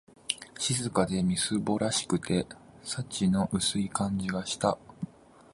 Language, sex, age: Japanese, male, 19-29